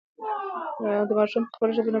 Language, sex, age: Pashto, female, 19-29